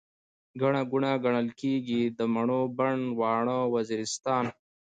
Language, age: Pashto, 40-49